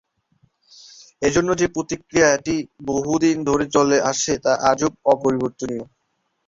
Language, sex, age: Bengali, male, under 19